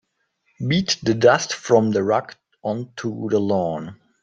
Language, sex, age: English, male, 19-29